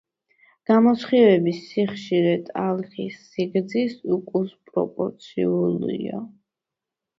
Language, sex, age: Georgian, female, under 19